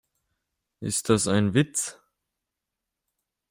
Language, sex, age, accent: German, male, under 19, Deutschland Deutsch